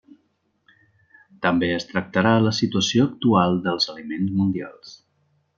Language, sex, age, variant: Catalan, male, 50-59, Central